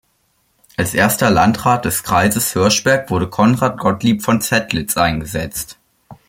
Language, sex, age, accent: German, male, under 19, Deutschland Deutsch